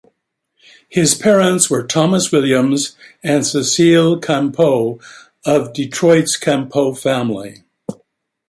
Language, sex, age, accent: English, male, 80-89, United States English